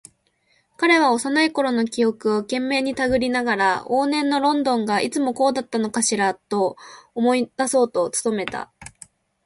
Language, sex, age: Japanese, female, 19-29